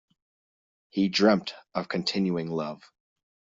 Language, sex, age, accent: English, male, 30-39, United States English